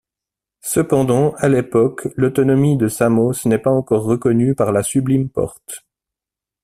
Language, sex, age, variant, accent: French, male, 40-49, Français d'Europe, Français de Suisse